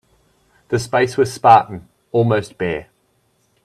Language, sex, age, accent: English, male, 30-39, Australian English